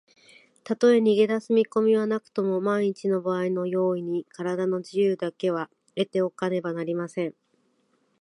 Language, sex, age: Japanese, female, 40-49